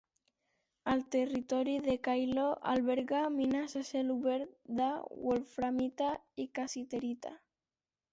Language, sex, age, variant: Catalan, male, under 19, Central